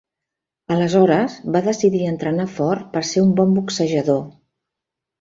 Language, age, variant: Catalan, 50-59, Central